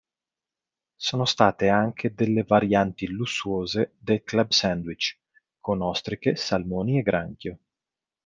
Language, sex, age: Italian, male, 30-39